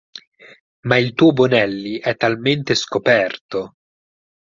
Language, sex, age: Italian, male, 19-29